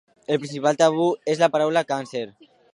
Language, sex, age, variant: Catalan, male, under 19, Alacantí